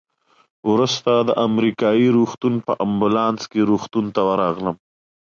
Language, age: Pashto, 19-29